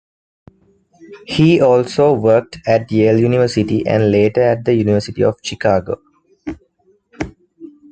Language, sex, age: English, male, 19-29